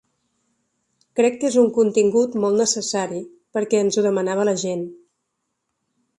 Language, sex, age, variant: Catalan, female, 40-49, Central